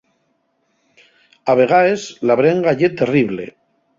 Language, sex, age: Asturian, male, 50-59